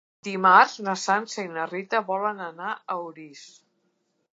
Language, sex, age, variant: Catalan, female, 60-69, Central